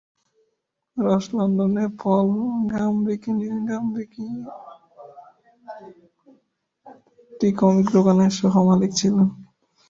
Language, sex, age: Bengali, male, 19-29